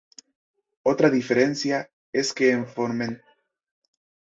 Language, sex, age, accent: Spanish, male, 19-29, América central